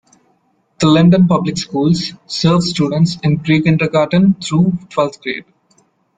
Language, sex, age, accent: English, male, 19-29, India and South Asia (India, Pakistan, Sri Lanka)